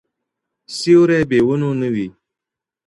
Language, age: Pashto, 30-39